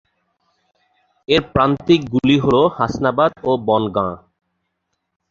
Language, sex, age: Bengali, male, 30-39